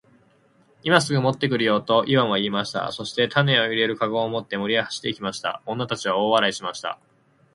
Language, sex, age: Japanese, male, 19-29